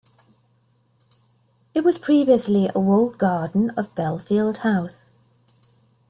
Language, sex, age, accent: English, female, 50-59, England English